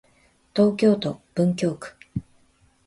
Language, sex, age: Japanese, female, 30-39